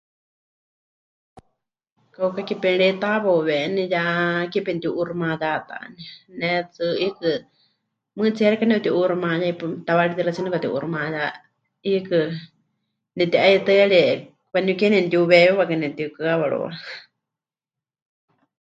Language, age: Huichol, 30-39